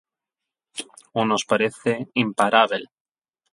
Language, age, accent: Galician, 30-39, Atlántico (seseo e gheada); Normativo (estándar); Neofalante